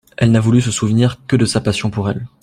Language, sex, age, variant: French, male, 19-29, Français de métropole